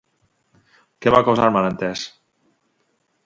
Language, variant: Catalan, Central